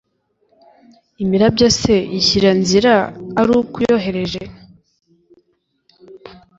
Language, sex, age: Kinyarwanda, female, under 19